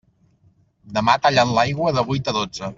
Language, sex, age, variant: Catalan, male, 30-39, Central